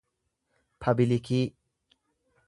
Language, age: Oromo, 30-39